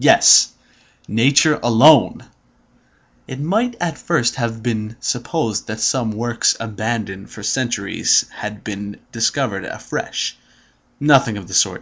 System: none